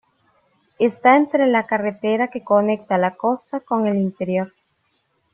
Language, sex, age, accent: Spanish, female, 30-39, América central